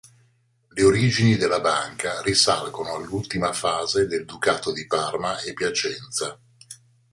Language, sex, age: Italian, male, 60-69